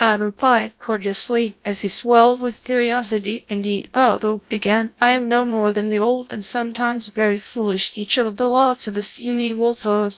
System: TTS, GlowTTS